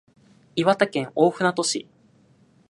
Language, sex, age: Japanese, male, 19-29